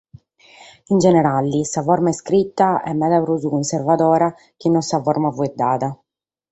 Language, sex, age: Sardinian, female, 30-39